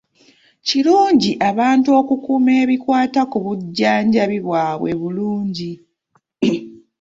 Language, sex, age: Ganda, female, 19-29